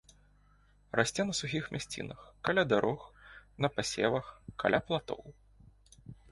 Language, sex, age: Belarusian, male, 19-29